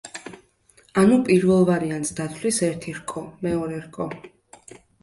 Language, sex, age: Georgian, female, 19-29